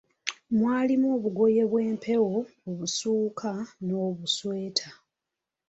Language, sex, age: Ganda, female, 30-39